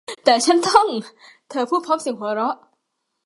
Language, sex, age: Thai, female, 19-29